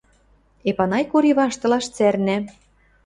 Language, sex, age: Western Mari, female, 40-49